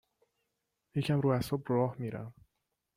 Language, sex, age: Persian, male, 30-39